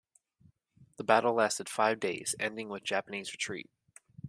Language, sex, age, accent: English, male, 19-29, United States English